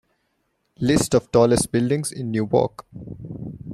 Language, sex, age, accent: English, male, 19-29, India and South Asia (India, Pakistan, Sri Lanka)